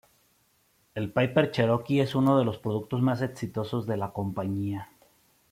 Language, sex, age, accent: Spanish, male, 19-29, México